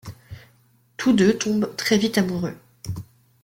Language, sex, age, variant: French, female, 19-29, Français de métropole